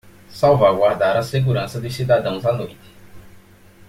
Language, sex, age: Portuguese, male, 19-29